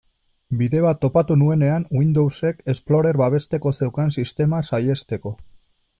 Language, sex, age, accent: Basque, male, 40-49, Erdialdekoa edo Nafarra (Gipuzkoa, Nafarroa)